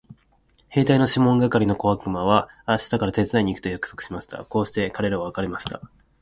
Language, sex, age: Japanese, male, 19-29